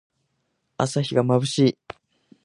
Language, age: Japanese, 19-29